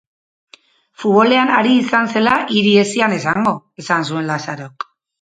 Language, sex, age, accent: Basque, female, 40-49, Mendebalekoa (Araba, Bizkaia, Gipuzkoako mendebaleko herri batzuk)